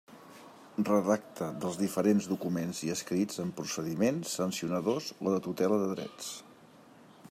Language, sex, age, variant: Catalan, male, 60-69, Central